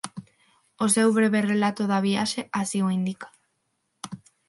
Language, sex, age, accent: Galician, female, under 19, Central (gheada); Neofalante